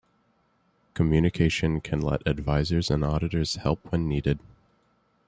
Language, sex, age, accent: English, male, 19-29, Canadian English